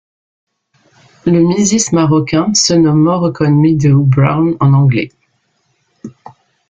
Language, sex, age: French, female, 40-49